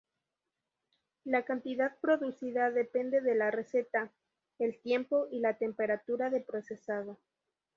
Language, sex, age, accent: Spanish, female, 19-29, México